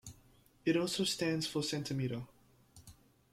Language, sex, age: English, male, 19-29